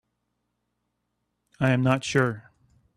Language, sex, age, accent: English, male, 30-39, United States English